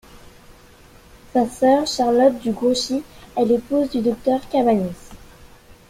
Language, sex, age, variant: French, female, under 19, Français de métropole